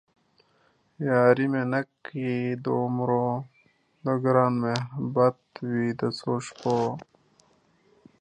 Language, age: Pashto, 30-39